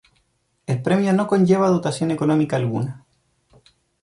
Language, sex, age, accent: Spanish, male, 30-39, Chileno: Chile, Cuyo